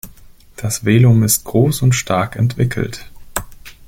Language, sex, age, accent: German, male, 30-39, Deutschland Deutsch